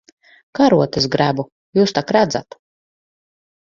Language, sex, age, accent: Latvian, female, 50-59, Riga